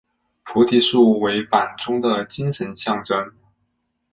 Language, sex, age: Chinese, male, 30-39